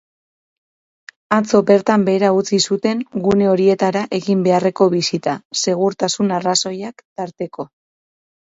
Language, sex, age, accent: Basque, female, 30-39, Mendebalekoa (Araba, Bizkaia, Gipuzkoako mendebaleko herri batzuk)